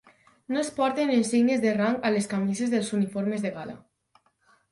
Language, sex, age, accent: Catalan, female, under 19, valencià